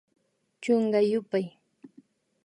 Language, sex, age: Imbabura Highland Quichua, female, 30-39